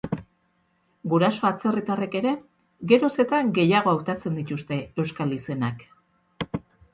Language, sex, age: Basque, female, 40-49